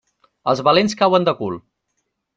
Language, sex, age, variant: Catalan, male, 30-39, Nord-Occidental